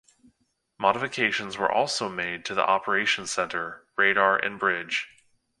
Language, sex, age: English, male, 30-39